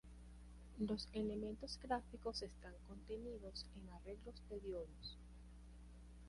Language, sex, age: Spanish, female, 40-49